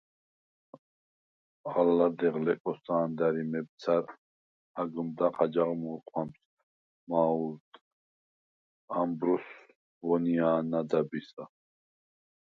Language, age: Svan, 30-39